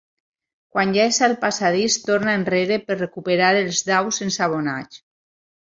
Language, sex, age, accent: Catalan, female, 40-49, valencià